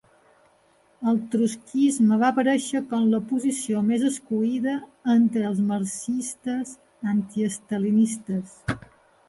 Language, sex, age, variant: Catalan, female, 50-59, Balear